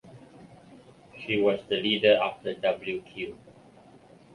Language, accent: English, Malaysian English